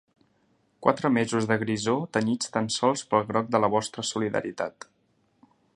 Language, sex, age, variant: Catalan, male, under 19, Central